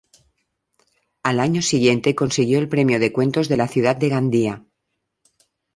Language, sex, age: Spanish, female, 50-59